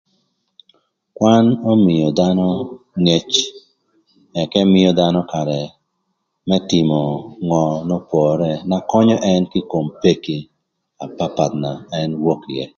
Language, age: Thur, 40-49